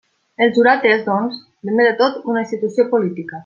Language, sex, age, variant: Catalan, female, 19-29, Nord-Occidental